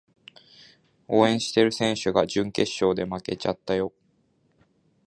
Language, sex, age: Japanese, male, 19-29